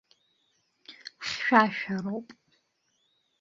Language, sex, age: Abkhazian, female, 19-29